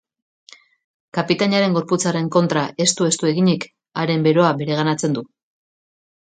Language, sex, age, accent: Basque, female, 40-49, Mendebalekoa (Araba, Bizkaia, Gipuzkoako mendebaleko herri batzuk)